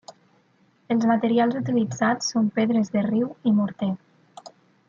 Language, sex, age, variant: Catalan, female, 30-39, Nord-Occidental